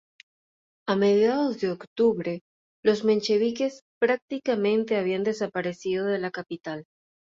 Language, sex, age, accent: Spanish, female, 30-39, Caribe: Cuba, Venezuela, Puerto Rico, República Dominicana, Panamá, Colombia caribeña, México caribeño, Costa del golfo de México